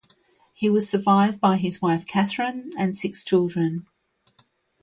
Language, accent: English, Australian English